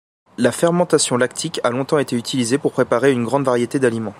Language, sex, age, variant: French, male, 19-29, Français de métropole